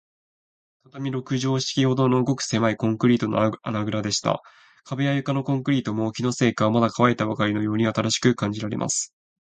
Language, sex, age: Japanese, male, 19-29